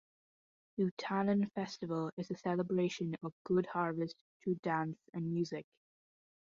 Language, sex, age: English, female, under 19